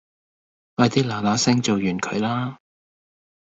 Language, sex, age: Cantonese, male, 50-59